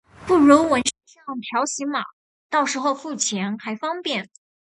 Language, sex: Chinese, female